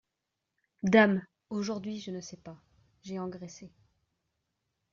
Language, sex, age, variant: French, female, 19-29, Français de métropole